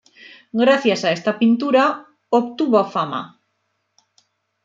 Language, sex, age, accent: Spanish, female, 19-29, España: Norte peninsular (Asturias, Castilla y León, Cantabria, País Vasco, Navarra, Aragón, La Rioja, Guadalajara, Cuenca)